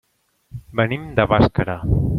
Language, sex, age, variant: Catalan, male, 40-49, Central